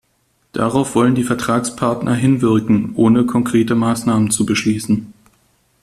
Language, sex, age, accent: German, male, 30-39, Deutschland Deutsch